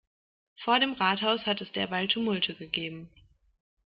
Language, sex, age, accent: German, female, 19-29, Deutschland Deutsch